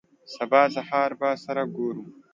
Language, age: Pashto, 19-29